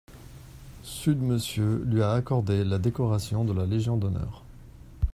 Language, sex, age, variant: French, male, 40-49, Français de métropole